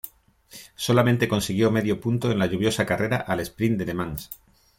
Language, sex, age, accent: Spanish, male, 50-59, España: Centro-Sur peninsular (Madrid, Toledo, Castilla-La Mancha)